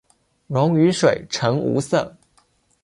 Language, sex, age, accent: Chinese, male, 19-29, 出生地：福建省